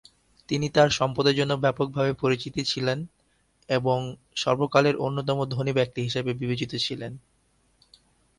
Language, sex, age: Bengali, male, 19-29